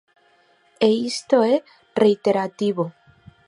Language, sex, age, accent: Galician, female, 30-39, Atlántico (seseo e gheada)